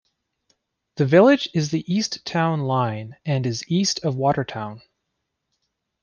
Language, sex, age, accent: English, male, 30-39, Canadian English